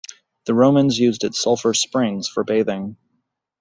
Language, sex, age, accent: English, male, 40-49, United States English